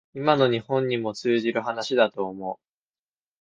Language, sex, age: Japanese, male, under 19